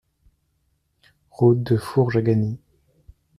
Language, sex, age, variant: French, male, 30-39, Français de métropole